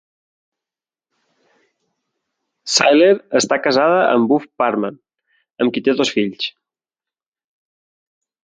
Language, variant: Catalan, Central